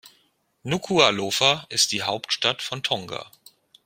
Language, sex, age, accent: German, male, 50-59, Deutschland Deutsch